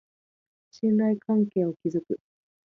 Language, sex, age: Japanese, female, 30-39